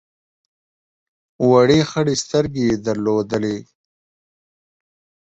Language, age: Pashto, 30-39